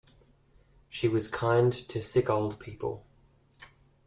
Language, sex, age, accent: English, male, 19-29, Australian English